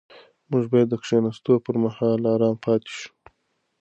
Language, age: Pashto, 30-39